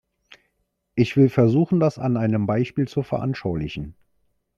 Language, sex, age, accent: German, male, 40-49, Deutschland Deutsch